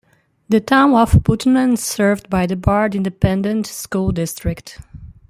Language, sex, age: English, female, 40-49